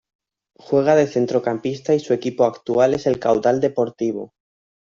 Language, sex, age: Spanish, male, 19-29